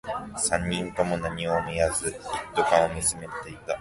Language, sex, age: Japanese, male, 19-29